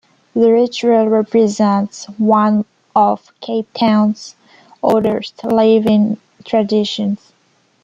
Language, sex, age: English, female, under 19